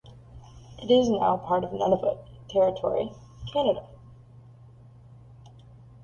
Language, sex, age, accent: English, female, 19-29, United States English